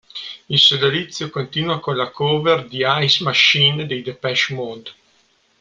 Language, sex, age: Italian, male, 30-39